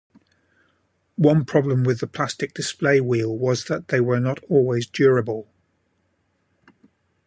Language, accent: English, England English